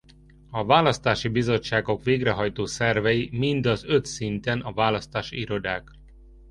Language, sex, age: Hungarian, male, 30-39